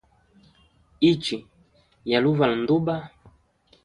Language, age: Hemba, 19-29